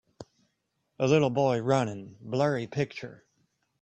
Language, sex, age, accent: English, male, 40-49, United States English